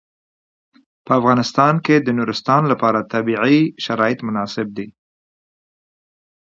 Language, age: Pashto, 50-59